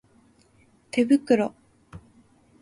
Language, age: Japanese, 19-29